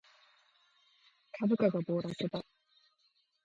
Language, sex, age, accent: Japanese, female, 19-29, 標準語